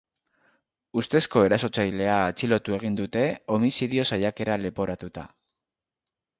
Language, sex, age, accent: Basque, male, 50-59, Mendebalekoa (Araba, Bizkaia, Gipuzkoako mendebaleko herri batzuk)